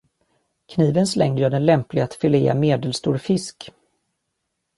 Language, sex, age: Swedish, male, 40-49